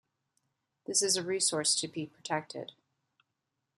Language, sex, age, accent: English, female, 30-39, United States English